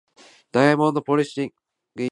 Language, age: English, 19-29